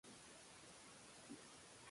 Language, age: English, 19-29